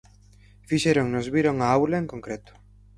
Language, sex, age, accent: Galician, male, 19-29, Central (gheada); Normativo (estándar)